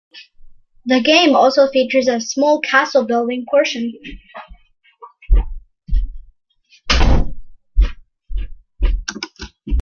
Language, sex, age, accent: English, female, under 19, Canadian English